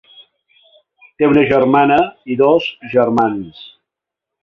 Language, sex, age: Catalan, male, 60-69